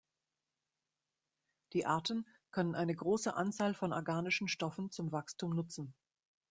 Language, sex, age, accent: German, female, 40-49, Deutschland Deutsch